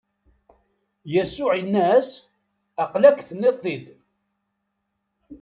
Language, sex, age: Kabyle, male, 60-69